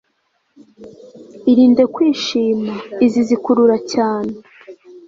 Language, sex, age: Kinyarwanda, female, 19-29